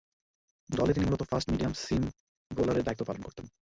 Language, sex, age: Bengali, male, 19-29